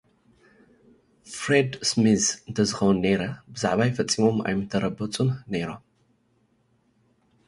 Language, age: Tigrinya, 40-49